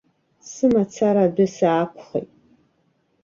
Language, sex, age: Abkhazian, female, 40-49